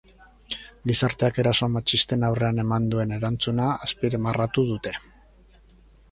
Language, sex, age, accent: Basque, male, 50-59, Erdialdekoa edo Nafarra (Gipuzkoa, Nafarroa)